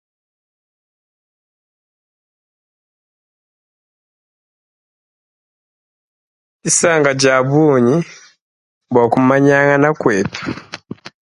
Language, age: Luba-Lulua, 30-39